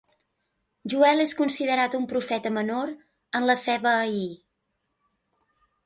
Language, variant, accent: Catalan, Central, central